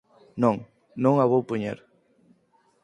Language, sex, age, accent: Galician, male, 19-29, Normativo (estándar)